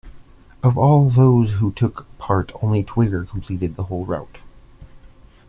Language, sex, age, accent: English, male, 30-39, United States English